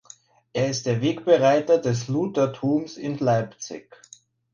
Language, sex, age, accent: German, male, 19-29, Österreichisches Deutsch